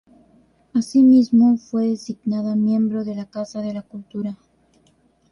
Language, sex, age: Spanish, female, 19-29